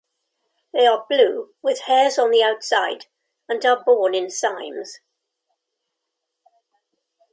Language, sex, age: English, female, 70-79